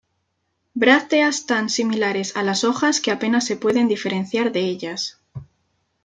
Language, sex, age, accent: Spanish, female, 19-29, España: Centro-Sur peninsular (Madrid, Toledo, Castilla-La Mancha)